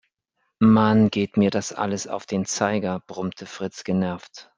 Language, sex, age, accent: German, male, 50-59, Deutschland Deutsch